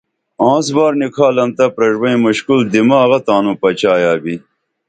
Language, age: Dameli, 50-59